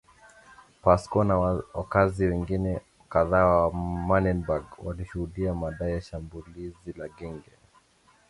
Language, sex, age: Swahili, male, 19-29